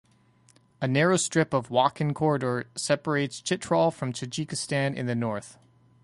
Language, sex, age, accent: English, male, 30-39, United States English